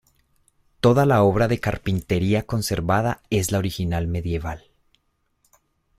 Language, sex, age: Spanish, male, 19-29